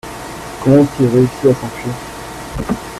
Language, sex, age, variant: French, male, 19-29, Français de métropole